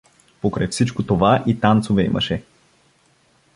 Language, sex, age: Bulgarian, male, 19-29